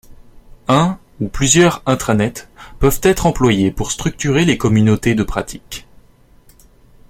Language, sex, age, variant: French, male, 19-29, Français de métropole